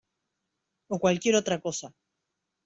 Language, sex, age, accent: Spanish, female, 40-49, Rioplatense: Argentina, Uruguay, este de Bolivia, Paraguay